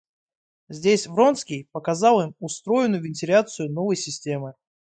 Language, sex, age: Russian, male, 19-29